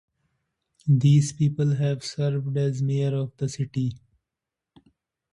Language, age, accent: English, 19-29, India and South Asia (India, Pakistan, Sri Lanka)